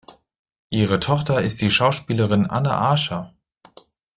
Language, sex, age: German, male, 19-29